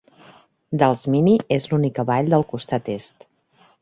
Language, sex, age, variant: Catalan, female, 40-49, Central